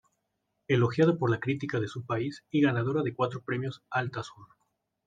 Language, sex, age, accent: Spanish, male, 19-29, México